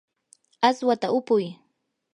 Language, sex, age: Yanahuanca Pasco Quechua, female, 19-29